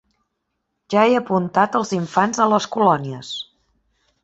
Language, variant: Catalan, Central